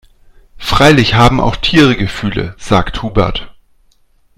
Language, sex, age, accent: German, male, 40-49, Deutschland Deutsch